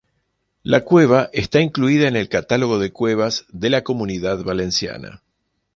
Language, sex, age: Spanish, male, 50-59